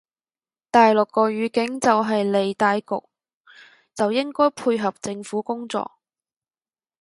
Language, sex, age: Cantonese, female, 19-29